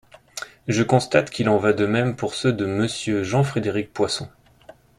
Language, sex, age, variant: French, male, 30-39, Français de métropole